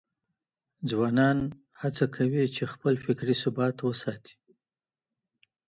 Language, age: Pashto, 50-59